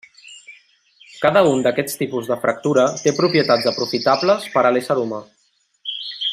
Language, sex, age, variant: Catalan, male, 19-29, Central